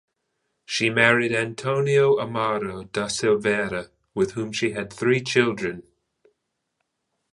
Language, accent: English, United States English